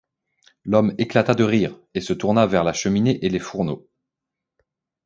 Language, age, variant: French, 30-39, Français de métropole